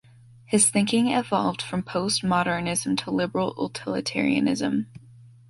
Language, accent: English, United States English